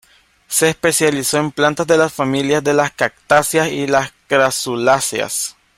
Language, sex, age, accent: Spanish, male, 19-29, América central